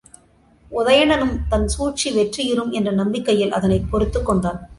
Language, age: Tamil, 50-59